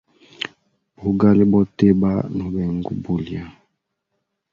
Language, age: Hemba, 19-29